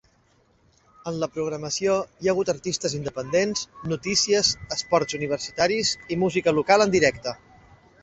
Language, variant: Catalan, Central